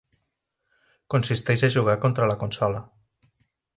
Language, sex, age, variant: Catalan, male, 40-49, Nord-Occidental